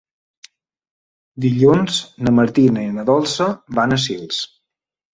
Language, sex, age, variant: Catalan, male, 30-39, Balear